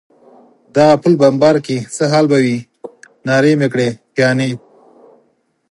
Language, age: Pashto, 30-39